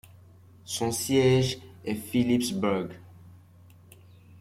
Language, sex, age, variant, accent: French, male, 19-29, Français d'Afrique subsaharienne et des îles africaines, Français de Côte d’Ivoire